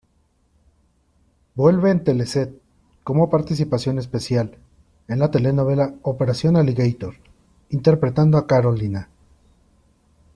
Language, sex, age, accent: Spanish, male, 30-39, México